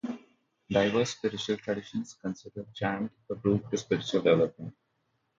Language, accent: English, India and South Asia (India, Pakistan, Sri Lanka)